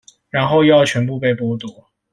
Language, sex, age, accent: Chinese, male, 19-29, 出生地：臺北市